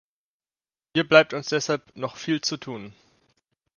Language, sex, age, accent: German, male, 19-29, Deutschland Deutsch